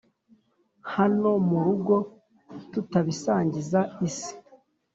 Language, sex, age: Kinyarwanda, male, 30-39